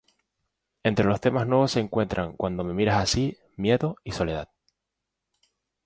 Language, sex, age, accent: Spanish, male, 19-29, España: Islas Canarias